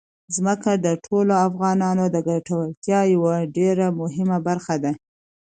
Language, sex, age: Pashto, female, 19-29